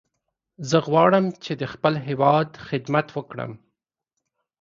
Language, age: Pashto, 30-39